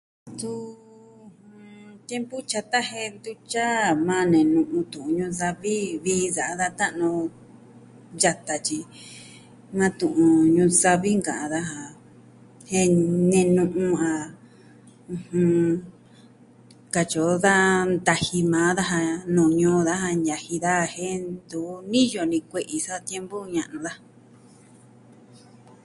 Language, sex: Southwestern Tlaxiaco Mixtec, female